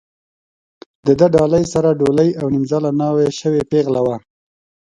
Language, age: Pashto, 30-39